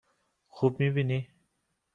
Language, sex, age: Persian, male, 19-29